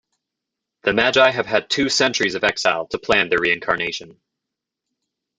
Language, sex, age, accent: English, male, 19-29, United States English